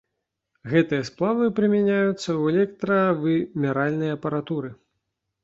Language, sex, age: Belarusian, male, 19-29